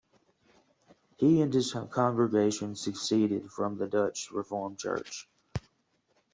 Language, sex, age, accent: English, male, 30-39, United States English